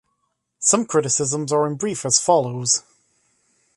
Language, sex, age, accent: English, male, 19-29, United States English